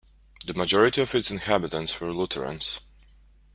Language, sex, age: English, male, 19-29